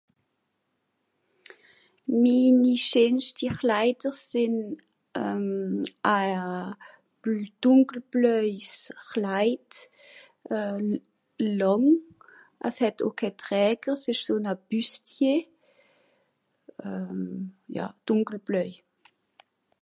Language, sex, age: Swiss German, female, 40-49